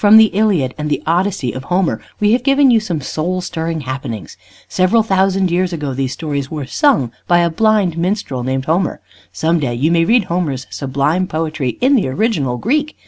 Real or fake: real